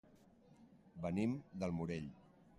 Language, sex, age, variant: Catalan, male, 30-39, Central